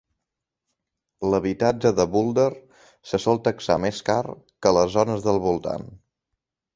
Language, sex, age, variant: Catalan, male, 19-29, Central